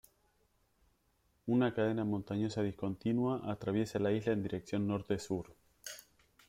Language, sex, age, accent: Spanish, male, 40-49, Rioplatense: Argentina, Uruguay, este de Bolivia, Paraguay